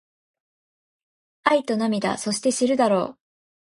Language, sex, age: Japanese, female, 19-29